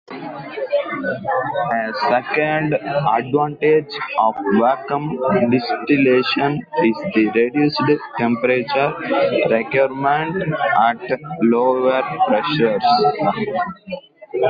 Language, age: English, 19-29